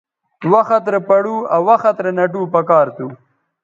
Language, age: Bateri, 19-29